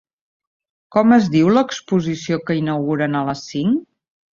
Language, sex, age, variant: Catalan, female, 50-59, Central